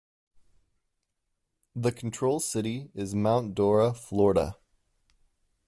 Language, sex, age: English, male, 30-39